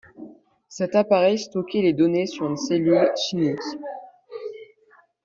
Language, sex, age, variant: French, male, under 19, Français de métropole